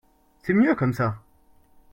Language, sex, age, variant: French, male, 19-29, Français de métropole